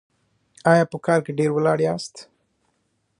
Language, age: Pashto, 19-29